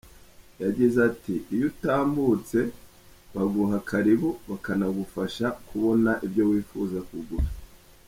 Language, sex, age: Kinyarwanda, male, 30-39